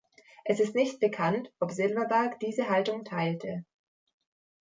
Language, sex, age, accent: German, female, 19-29, Deutschland Deutsch